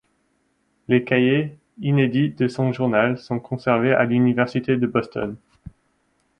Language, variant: French, Français de métropole